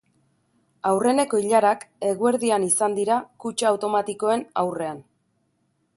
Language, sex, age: Basque, female, 40-49